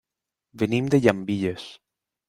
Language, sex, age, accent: Catalan, male, 30-39, valencià